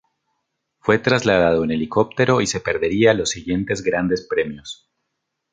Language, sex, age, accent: Spanish, male, 30-39, Andino-Pacífico: Colombia, Perú, Ecuador, oeste de Bolivia y Venezuela andina